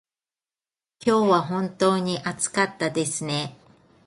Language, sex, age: Japanese, female, 40-49